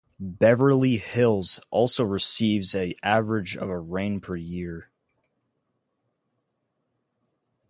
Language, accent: English, United States English